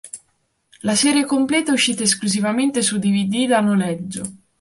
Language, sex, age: Italian, female, 19-29